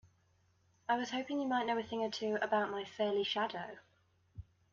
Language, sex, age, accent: English, female, 19-29, England English